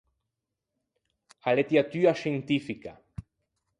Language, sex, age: Ligurian, male, 30-39